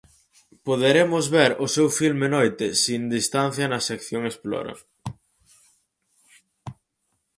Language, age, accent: Galician, 19-29, Atlántico (seseo e gheada)